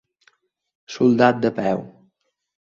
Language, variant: Catalan, Balear